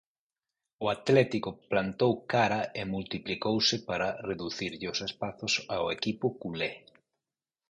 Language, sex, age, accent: Galician, male, 50-59, Normativo (estándar)